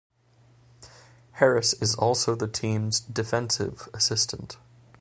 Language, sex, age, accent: English, male, 30-39, United States English